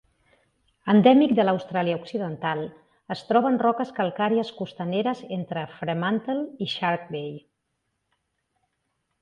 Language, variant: Catalan, Central